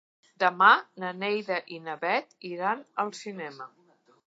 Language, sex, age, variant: Catalan, female, 60-69, Central